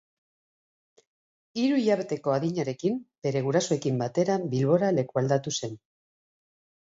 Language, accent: Basque, Mendebalekoa (Araba, Bizkaia, Gipuzkoako mendebaleko herri batzuk)